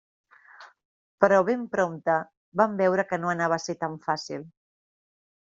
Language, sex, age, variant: Catalan, female, 40-49, Central